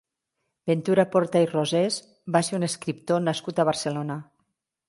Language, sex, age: Catalan, female, 50-59